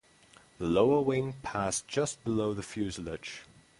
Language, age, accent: English, 19-29, United States English; England English